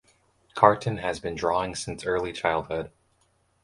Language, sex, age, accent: English, male, 19-29, United States English